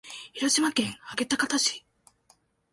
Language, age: Japanese, 19-29